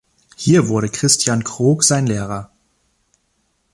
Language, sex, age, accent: German, male, 19-29, Deutschland Deutsch